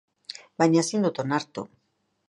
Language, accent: Basque, Erdialdekoa edo Nafarra (Gipuzkoa, Nafarroa)